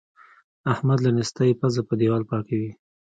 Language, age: Pashto, 19-29